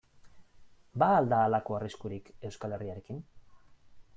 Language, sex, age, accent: Basque, male, 40-49, Mendebalekoa (Araba, Bizkaia, Gipuzkoako mendebaleko herri batzuk)